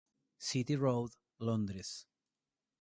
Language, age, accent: Spanish, 30-39, Rioplatense: Argentina, Uruguay, este de Bolivia, Paraguay